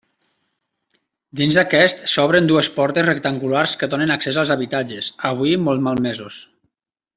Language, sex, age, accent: Catalan, male, 30-39, valencià